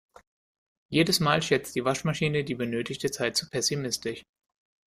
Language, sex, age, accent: German, male, 30-39, Deutschland Deutsch